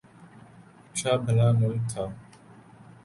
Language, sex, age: Urdu, male, 19-29